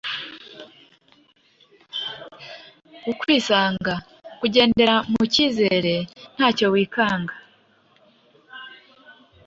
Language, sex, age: Kinyarwanda, female, 30-39